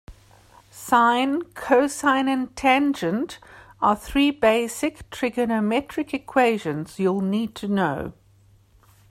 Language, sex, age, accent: English, female, 50-59, Southern African (South Africa, Zimbabwe, Namibia)